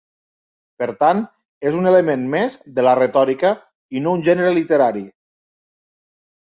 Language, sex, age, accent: Catalan, male, 30-39, Lleidatà